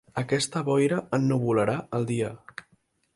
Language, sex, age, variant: Catalan, male, 19-29, Central